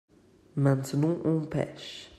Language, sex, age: French, male, under 19